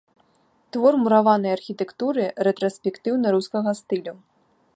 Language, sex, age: Belarusian, female, 19-29